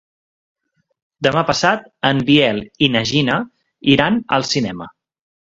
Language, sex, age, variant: Catalan, male, 19-29, Central